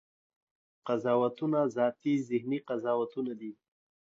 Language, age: Pashto, 30-39